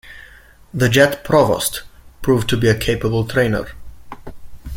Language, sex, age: English, male, under 19